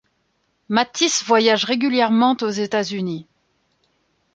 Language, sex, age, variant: French, female, 30-39, Français de métropole